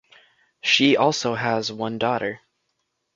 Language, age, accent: English, under 19, United States English